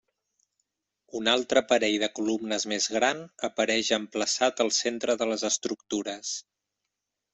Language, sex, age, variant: Catalan, male, 30-39, Central